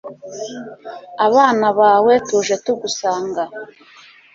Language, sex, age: Kinyarwanda, female, 30-39